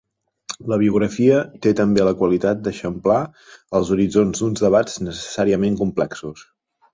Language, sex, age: Catalan, male, 40-49